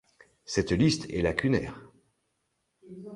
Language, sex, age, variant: French, male, 60-69, Français de métropole